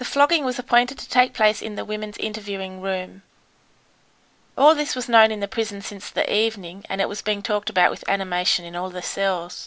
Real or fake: real